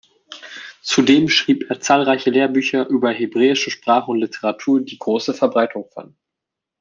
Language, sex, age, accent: German, male, 19-29, Deutschland Deutsch